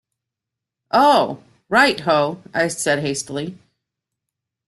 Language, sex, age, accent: English, female, 40-49, United States English